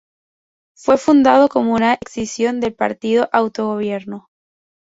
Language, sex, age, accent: Spanish, female, 19-29, España: Islas Canarias